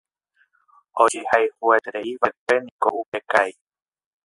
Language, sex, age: Guarani, male, 30-39